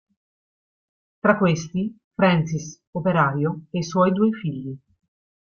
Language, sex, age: Italian, female, 40-49